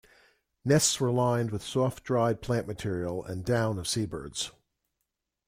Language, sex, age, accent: English, male, 70-79, United States English